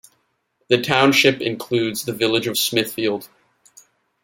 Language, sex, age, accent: English, male, 19-29, Canadian English